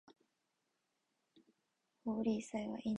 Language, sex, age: Japanese, female, 19-29